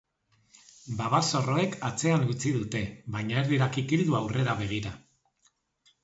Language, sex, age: Basque, male, 40-49